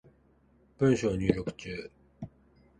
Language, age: Japanese, 30-39